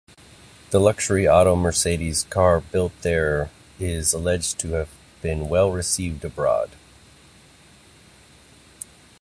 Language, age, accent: English, 30-39, United States English